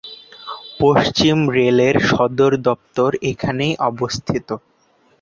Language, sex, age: Bengali, male, under 19